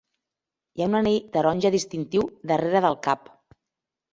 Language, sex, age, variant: Catalan, female, 40-49, Central